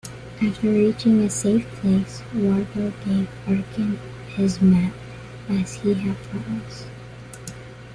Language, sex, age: English, female, under 19